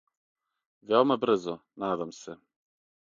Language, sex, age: Serbian, male, 30-39